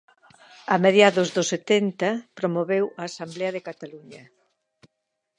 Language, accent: Galician, Normativo (estándar)